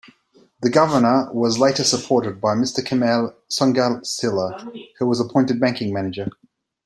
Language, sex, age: English, male, 40-49